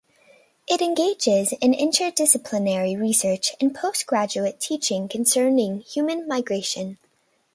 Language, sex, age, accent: English, female, under 19, United States English